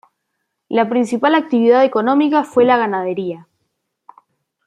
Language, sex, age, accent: Spanish, female, under 19, Rioplatense: Argentina, Uruguay, este de Bolivia, Paraguay